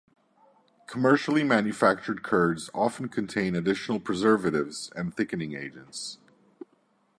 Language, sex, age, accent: English, male, 30-39, United States English